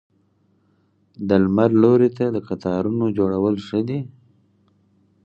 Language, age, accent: Pashto, 30-39, کندهارۍ لهجه